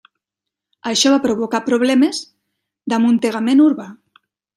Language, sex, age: Catalan, female, 30-39